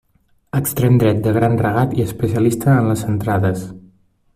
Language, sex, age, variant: Catalan, male, 19-29, Nord-Occidental